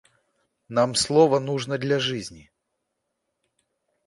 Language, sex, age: Russian, male, 30-39